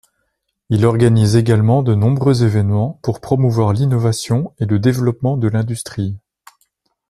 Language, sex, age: French, male, 30-39